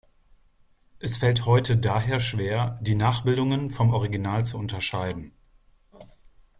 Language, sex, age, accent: German, male, 30-39, Deutschland Deutsch